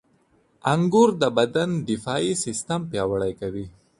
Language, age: Pashto, under 19